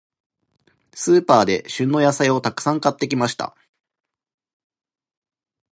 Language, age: Japanese, 19-29